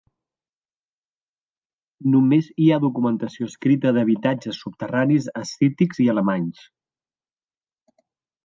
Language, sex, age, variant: Catalan, male, 40-49, Central